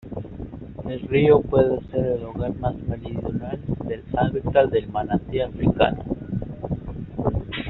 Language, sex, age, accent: Spanish, male, 19-29, México